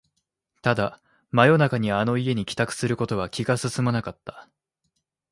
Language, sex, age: Japanese, male, 19-29